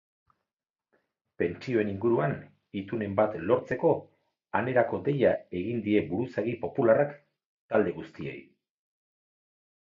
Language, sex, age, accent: Basque, male, 40-49, Erdialdekoa edo Nafarra (Gipuzkoa, Nafarroa)